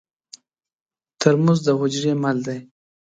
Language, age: Pashto, 19-29